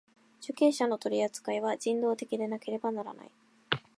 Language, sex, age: Japanese, female, 19-29